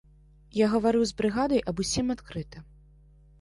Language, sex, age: Belarusian, female, 30-39